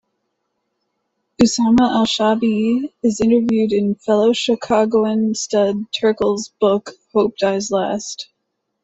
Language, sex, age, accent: English, female, 30-39, United States English